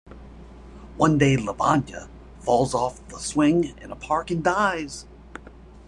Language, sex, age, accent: English, male, 40-49, United States English